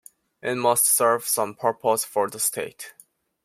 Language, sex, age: English, male, 19-29